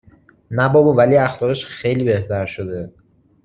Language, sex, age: Persian, male, 19-29